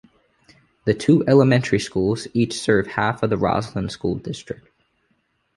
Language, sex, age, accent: English, male, 19-29, United States English